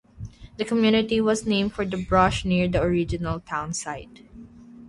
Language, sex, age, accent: English, female, 19-29, United States English; Filipino